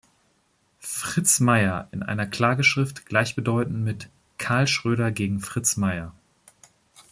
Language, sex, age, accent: German, male, 30-39, Deutschland Deutsch